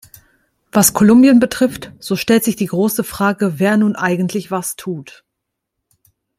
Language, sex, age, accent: German, female, 30-39, Deutschland Deutsch